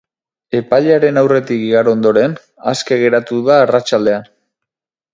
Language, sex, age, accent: Basque, male, 30-39, Erdialdekoa edo Nafarra (Gipuzkoa, Nafarroa)